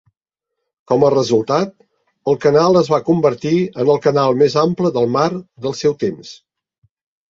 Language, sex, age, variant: Catalan, male, 60-69, Central